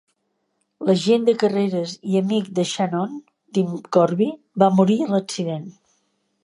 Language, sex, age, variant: Catalan, female, 60-69, Central